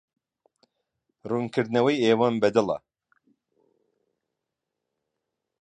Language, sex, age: Central Kurdish, male, 50-59